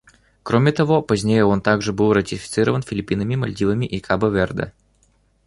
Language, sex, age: Russian, male, 19-29